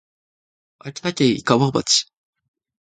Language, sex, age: Japanese, male, 19-29